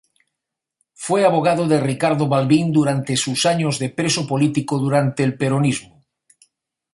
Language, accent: Spanish, España: Norte peninsular (Asturias, Castilla y León, Cantabria, País Vasco, Navarra, Aragón, La Rioja, Guadalajara, Cuenca)